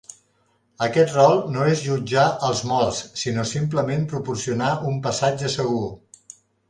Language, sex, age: Catalan, male, 60-69